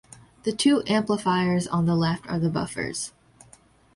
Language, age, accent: English, under 19, United States English